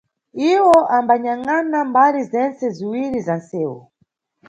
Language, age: Nyungwe, 30-39